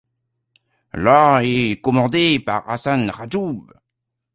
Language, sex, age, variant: French, male, 19-29, Français de métropole